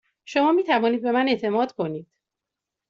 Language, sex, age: Persian, female, 40-49